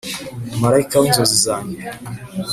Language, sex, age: Kinyarwanda, female, 30-39